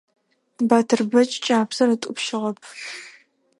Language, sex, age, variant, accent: Adyghe, female, under 19, Адыгабзэ (Кирил, пстэумэ зэдыряе), Бжъэдыгъу (Bjeduğ)